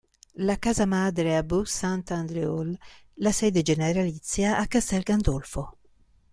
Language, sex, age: Italian, female, 50-59